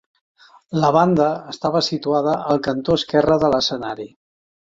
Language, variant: Catalan, Central